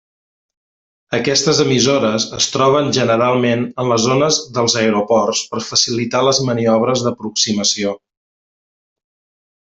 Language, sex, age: Catalan, male, 40-49